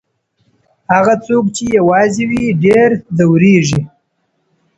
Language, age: Pashto, 19-29